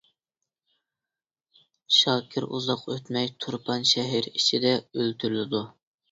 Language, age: Uyghur, 30-39